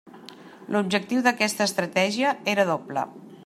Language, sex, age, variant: Catalan, female, 60-69, Central